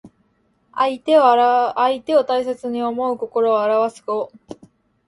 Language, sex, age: Japanese, female, 19-29